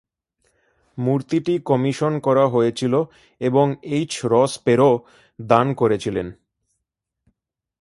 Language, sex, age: Bengali, male, 30-39